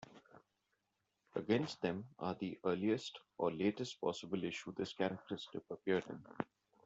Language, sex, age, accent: English, male, 30-39, India and South Asia (India, Pakistan, Sri Lanka)